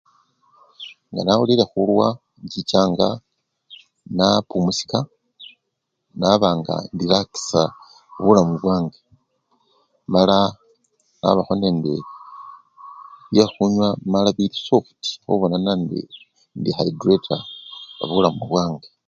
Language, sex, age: Luyia, male, 50-59